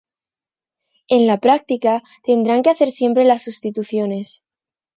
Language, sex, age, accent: Spanish, female, under 19, España: Sur peninsular (Andalucia, Extremadura, Murcia)